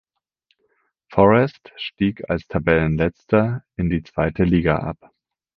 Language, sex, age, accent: German, male, 19-29, Deutschland Deutsch